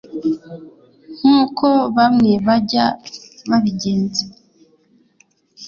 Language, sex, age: Kinyarwanda, female, 19-29